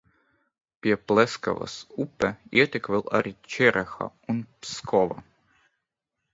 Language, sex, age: Latvian, male, 19-29